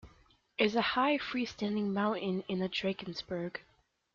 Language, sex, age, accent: English, female, under 19, United States English